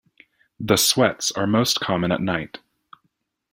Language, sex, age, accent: English, male, 19-29, United States English